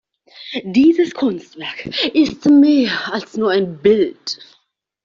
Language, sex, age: German, female, 19-29